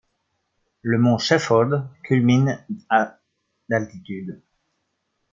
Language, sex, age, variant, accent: French, male, 30-39, Français d'Europe, Français de Belgique